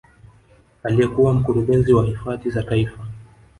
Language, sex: Swahili, male